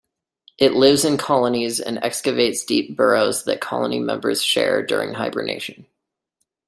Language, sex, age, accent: English, male, 19-29, United States English